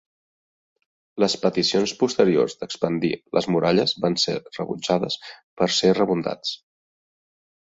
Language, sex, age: Catalan, male, 30-39